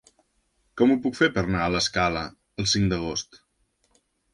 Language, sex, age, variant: Catalan, male, 30-39, Nord-Occidental